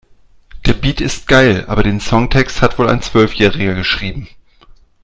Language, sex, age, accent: German, male, 40-49, Deutschland Deutsch